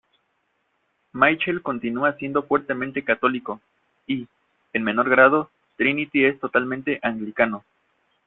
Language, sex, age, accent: Spanish, male, 19-29, México